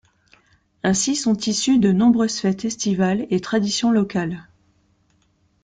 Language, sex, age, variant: French, female, 30-39, Français de métropole